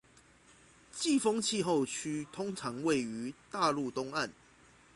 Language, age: Chinese, 30-39